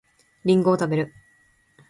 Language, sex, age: Japanese, female, 19-29